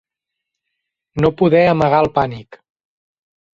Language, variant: Catalan, Central